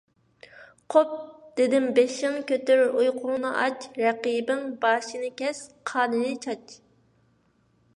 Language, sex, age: Uyghur, female, 19-29